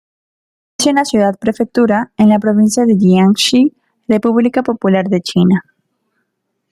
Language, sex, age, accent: Spanish, female, under 19, Andino-Pacífico: Colombia, Perú, Ecuador, oeste de Bolivia y Venezuela andina